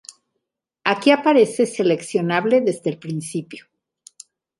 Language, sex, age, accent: Spanish, female, 60-69, México